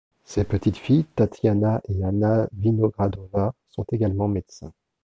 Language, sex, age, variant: French, male, 40-49, Français de métropole